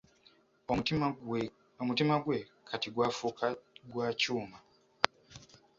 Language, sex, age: Ganda, male, 19-29